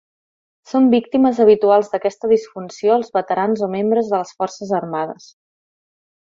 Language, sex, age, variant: Catalan, female, 30-39, Central